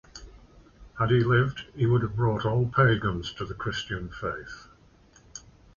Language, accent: English, England English